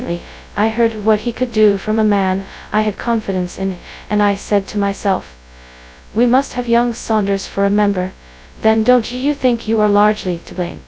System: TTS, FastPitch